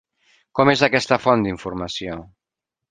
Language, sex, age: Catalan, male, 50-59